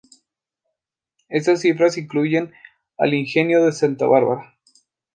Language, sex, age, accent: Spanish, male, 19-29, Andino-Pacífico: Colombia, Perú, Ecuador, oeste de Bolivia y Venezuela andina